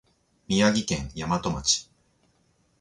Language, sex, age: Japanese, male, 40-49